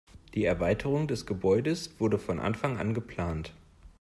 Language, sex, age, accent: German, male, 19-29, Deutschland Deutsch